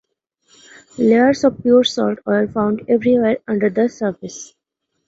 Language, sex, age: English, female, 19-29